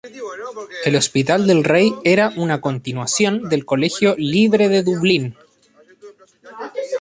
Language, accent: Spanish, Chileno: Chile, Cuyo